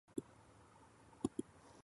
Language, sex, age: Japanese, female, 19-29